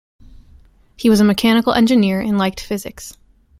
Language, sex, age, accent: English, female, 19-29, United States English